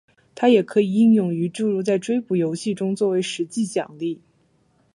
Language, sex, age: Chinese, female, 19-29